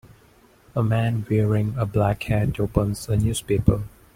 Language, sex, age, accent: English, male, 19-29, India and South Asia (India, Pakistan, Sri Lanka)